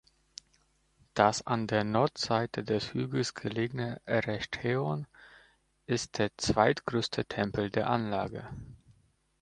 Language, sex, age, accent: German, male, 30-39, Polnisch Deutsch